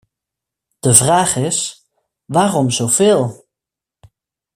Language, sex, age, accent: Dutch, male, 19-29, Nederlands Nederlands